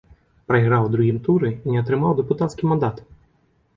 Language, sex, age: Belarusian, male, 19-29